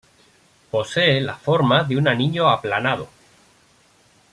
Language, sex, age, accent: Spanish, male, 19-29, España: Centro-Sur peninsular (Madrid, Toledo, Castilla-La Mancha)